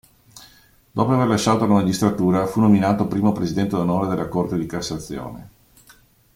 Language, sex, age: Italian, male, 40-49